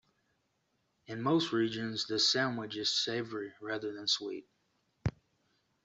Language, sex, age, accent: English, male, 30-39, United States English